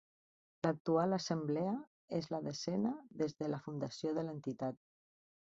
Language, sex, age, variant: Catalan, female, 50-59, Central